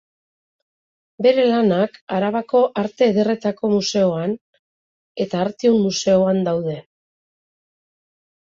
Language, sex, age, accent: Basque, female, 50-59, Mendebalekoa (Araba, Bizkaia, Gipuzkoako mendebaleko herri batzuk)